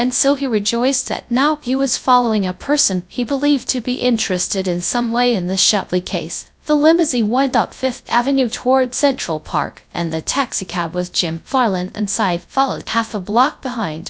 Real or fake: fake